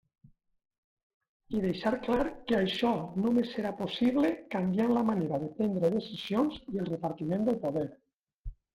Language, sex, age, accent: Catalan, male, 50-59, valencià